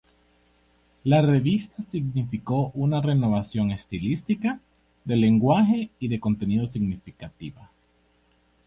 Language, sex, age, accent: Spanish, male, 19-29, América central